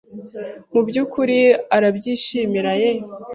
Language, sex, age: Kinyarwanda, female, 19-29